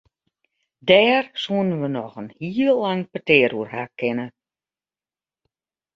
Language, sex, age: Western Frisian, female, 50-59